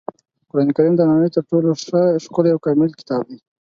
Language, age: Pashto, under 19